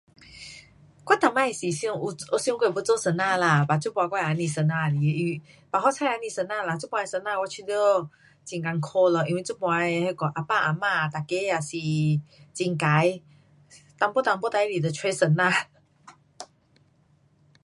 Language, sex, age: Pu-Xian Chinese, female, 40-49